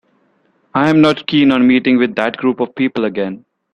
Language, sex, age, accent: English, male, 19-29, India and South Asia (India, Pakistan, Sri Lanka)